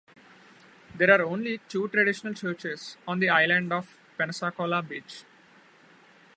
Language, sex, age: English, male, 19-29